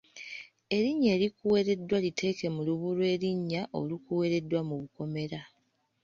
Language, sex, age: Ganda, female, 19-29